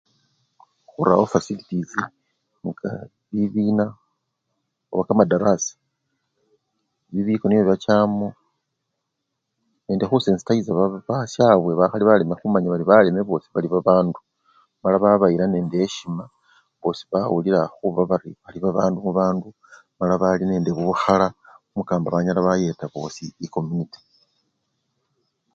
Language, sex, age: Luyia, male, 50-59